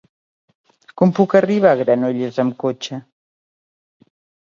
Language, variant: Catalan, Septentrional